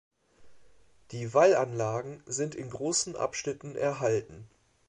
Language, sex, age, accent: German, male, 40-49, Deutschland Deutsch